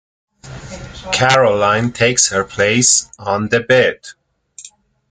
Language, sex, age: English, male, 19-29